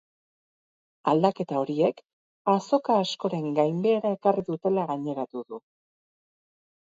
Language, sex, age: Basque, female, 40-49